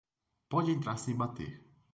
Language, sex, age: Portuguese, male, 19-29